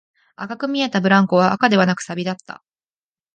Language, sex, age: Japanese, female, under 19